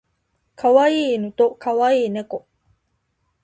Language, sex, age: Japanese, female, 19-29